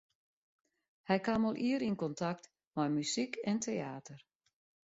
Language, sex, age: Western Frisian, female, 60-69